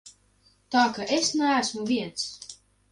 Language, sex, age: Latvian, male, under 19